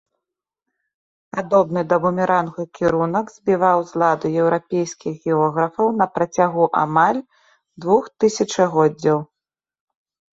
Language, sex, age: Belarusian, female, 30-39